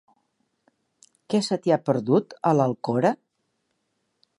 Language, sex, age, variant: Catalan, female, 60-69, Septentrional